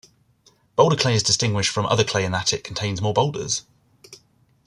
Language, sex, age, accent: English, male, 30-39, England English